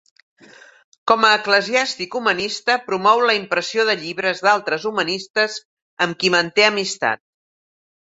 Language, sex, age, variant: Catalan, female, 60-69, Central